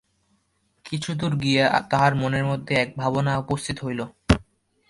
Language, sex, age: Bengali, male, under 19